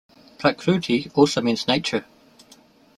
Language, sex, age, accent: English, male, 30-39, New Zealand English